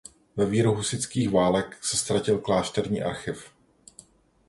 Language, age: Czech, 40-49